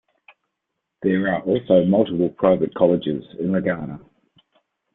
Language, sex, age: English, male, 40-49